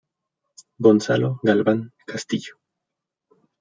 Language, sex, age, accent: Spanish, male, 19-29, México